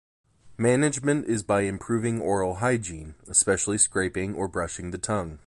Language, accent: English, United States English